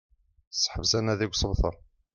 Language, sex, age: Kabyle, male, 50-59